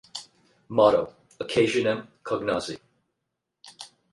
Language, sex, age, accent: English, male, 50-59, United States English